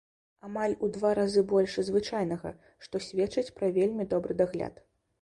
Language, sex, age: Belarusian, female, 19-29